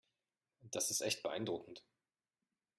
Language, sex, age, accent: German, male, 30-39, Deutschland Deutsch